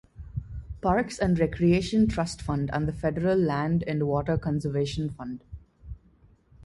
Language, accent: English, India and South Asia (India, Pakistan, Sri Lanka)